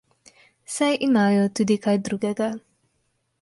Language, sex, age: Slovenian, female, 19-29